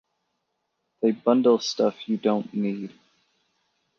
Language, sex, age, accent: English, male, 30-39, United States English